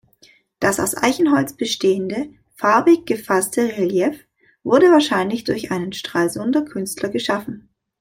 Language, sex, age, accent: German, female, 19-29, Deutschland Deutsch